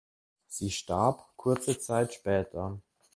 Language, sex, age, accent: German, male, under 19, Deutschland Deutsch